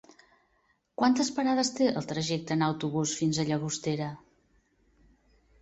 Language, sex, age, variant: Catalan, female, 60-69, Central